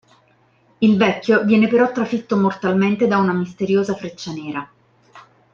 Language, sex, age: Italian, female, 30-39